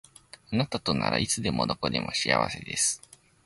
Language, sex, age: Japanese, male, 19-29